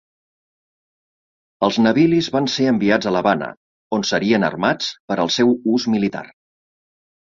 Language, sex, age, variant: Catalan, male, 40-49, Septentrional